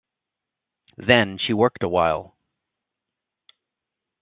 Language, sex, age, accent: English, male, 40-49, Canadian English